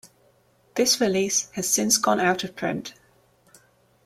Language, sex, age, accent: English, female, 30-39, England English